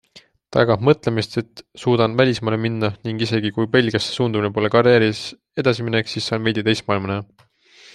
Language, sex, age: Estonian, male, 19-29